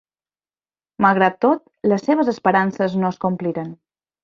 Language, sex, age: Catalan, female, 30-39